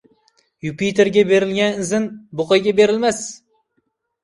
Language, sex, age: Uzbek, male, 19-29